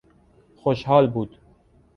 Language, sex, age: Persian, male, 19-29